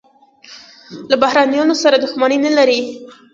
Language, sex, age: Pashto, female, under 19